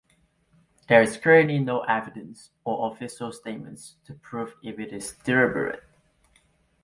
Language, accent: English, Hong Kong English